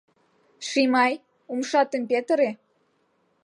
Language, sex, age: Mari, female, under 19